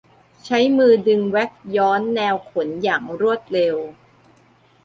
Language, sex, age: Thai, female, 40-49